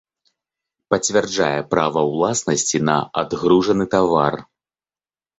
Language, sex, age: Belarusian, male, 30-39